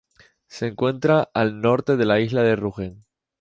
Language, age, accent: Spanish, 19-29, España: Islas Canarias